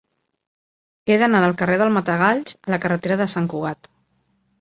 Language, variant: Catalan, Central